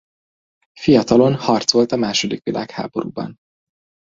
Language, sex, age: Hungarian, male, 30-39